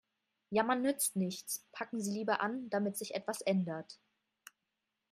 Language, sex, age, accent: German, female, 19-29, Deutschland Deutsch